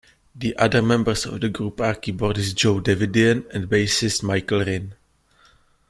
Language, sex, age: English, male, 19-29